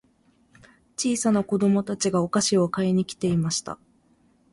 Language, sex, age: Japanese, female, 30-39